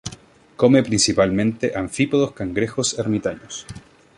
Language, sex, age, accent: Spanish, male, 19-29, Chileno: Chile, Cuyo